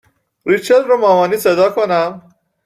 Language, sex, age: Persian, male, 19-29